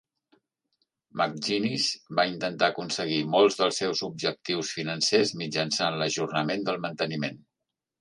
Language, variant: Catalan, Central